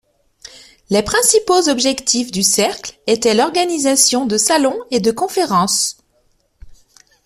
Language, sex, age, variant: French, male, 19-29, Français de métropole